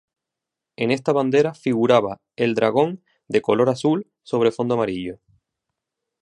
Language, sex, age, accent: Spanish, male, 19-29, España: Islas Canarias